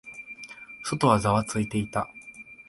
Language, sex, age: Japanese, male, 19-29